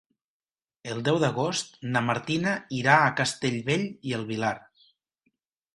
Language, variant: Catalan, Nord-Occidental